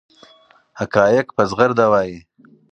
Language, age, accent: Pashto, 30-39, کندهارۍ لهجه